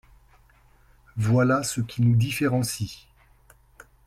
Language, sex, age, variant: French, male, 50-59, Français de métropole